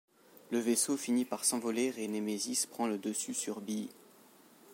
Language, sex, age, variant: French, male, under 19, Français de métropole